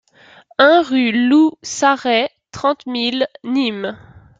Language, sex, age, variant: French, female, 19-29, Français de métropole